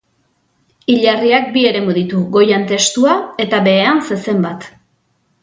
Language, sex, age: Basque, female, 40-49